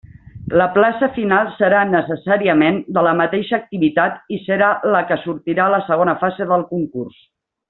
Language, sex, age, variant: Catalan, female, 50-59, Central